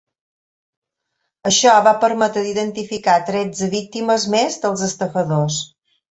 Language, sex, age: Catalan, female, 50-59